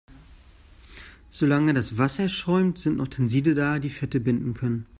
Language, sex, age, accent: German, male, 30-39, Deutschland Deutsch